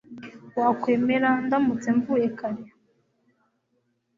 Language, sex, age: Kinyarwanda, female, 19-29